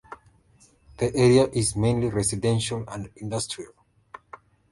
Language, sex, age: English, male, 19-29